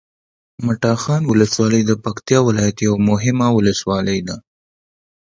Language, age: Pashto, 19-29